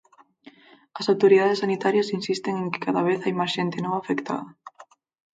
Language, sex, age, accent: Galician, female, 19-29, Normativo (estándar)